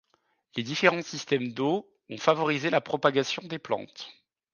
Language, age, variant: French, 30-39, Français de métropole